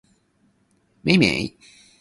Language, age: Cantonese, 19-29